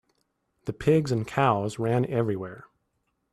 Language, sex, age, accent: English, male, 30-39, United States English